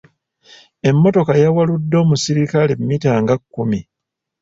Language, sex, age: Ganda, male, 40-49